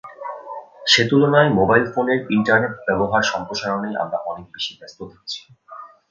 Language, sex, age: Bengali, male, 19-29